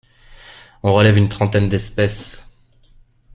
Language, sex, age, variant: French, male, 30-39, Français de métropole